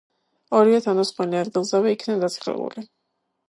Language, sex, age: Georgian, female, 19-29